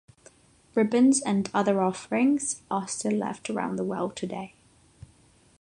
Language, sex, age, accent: English, female, 19-29, United States English; England English